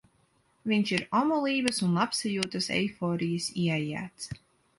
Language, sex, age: Latvian, female, 19-29